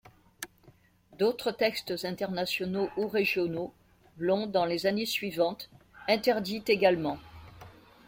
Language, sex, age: French, female, 60-69